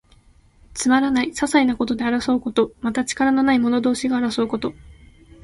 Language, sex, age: Japanese, female, 19-29